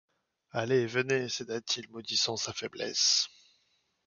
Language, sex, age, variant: French, male, 40-49, Français de métropole